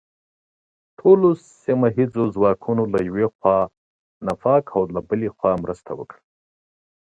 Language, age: Pashto, 30-39